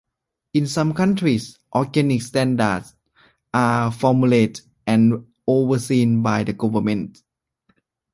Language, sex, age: English, male, 19-29